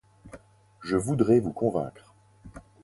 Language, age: French, 30-39